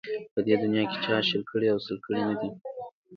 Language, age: Pashto, 19-29